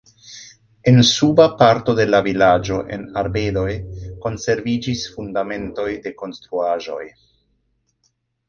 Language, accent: Esperanto, Internacia